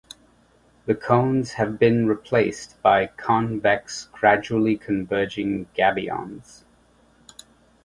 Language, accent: English, England English